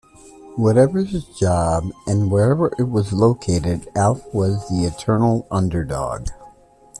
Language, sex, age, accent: English, male, 50-59, United States English